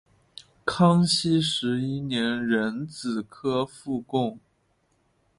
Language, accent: Chinese, 出生地：湖北省